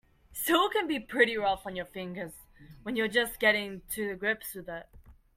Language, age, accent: English, under 19, Australian English